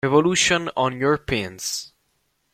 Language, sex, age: Italian, male, 19-29